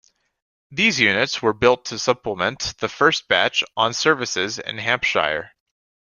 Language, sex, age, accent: English, male, under 19, United States English